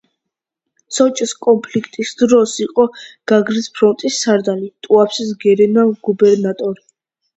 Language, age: Georgian, under 19